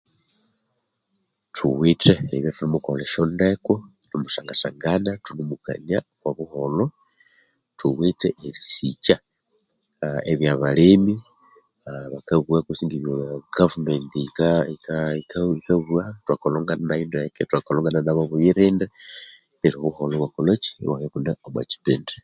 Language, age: Konzo, 50-59